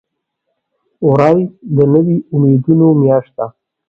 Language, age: Pashto, 40-49